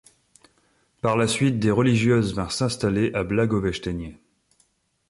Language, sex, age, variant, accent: French, male, 30-39, Français des départements et régions d'outre-mer, Français de La Réunion